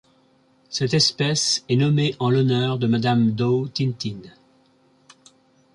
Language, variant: French, Français de métropole